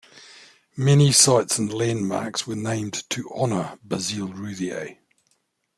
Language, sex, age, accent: English, male, 50-59, New Zealand English